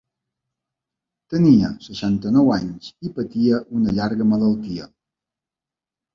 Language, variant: Catalan, Balear